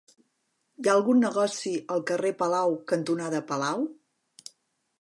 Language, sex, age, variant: Catalan, female, 40-49, Central